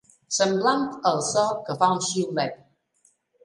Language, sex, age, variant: Catalan, female, 40-49, Balear